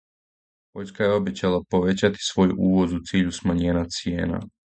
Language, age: Serbian, 19-29